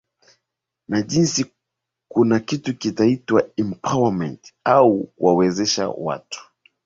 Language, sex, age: Swahili, male, 30-39